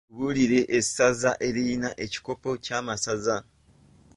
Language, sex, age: Ganda, male, 19-29